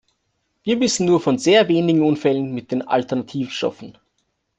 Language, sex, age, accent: German, male, 19-29, Österreichisches Deutsch